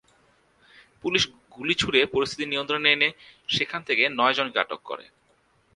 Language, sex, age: Bengali, male, 19-29